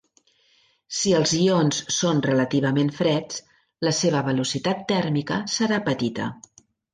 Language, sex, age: Catalan, female, 60-69